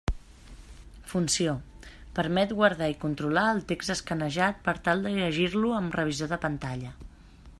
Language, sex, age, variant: Catalan, female, 40-49, Central